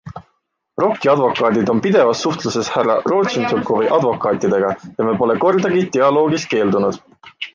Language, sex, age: Estonian, male, 19-29